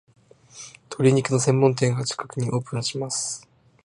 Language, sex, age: Japanese, male, 19-29